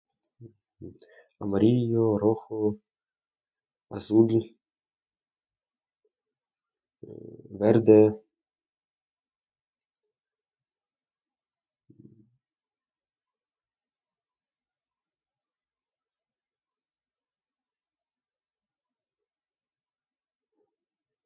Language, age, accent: Spanish, under 19, España: Norte peninsular (Asturias, Castilla y León, Cantabria, País Vasco, Navarra, Aragón, La Rioja, Guadalajara, Cuenca)